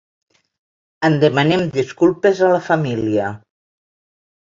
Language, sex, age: Catalan, female, 60-69